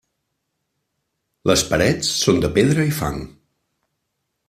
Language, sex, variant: Catalan, male, Central